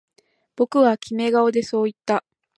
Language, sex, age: Japanese, female, 19-29